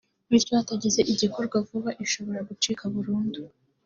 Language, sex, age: Kinyarwanda, female, under 19